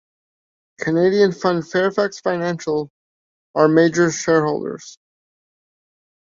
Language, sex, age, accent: English, male, 40-49, Canadian English